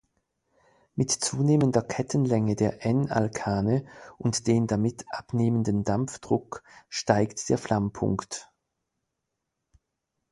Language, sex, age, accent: German, male, 40-49, Schweizerdeutsch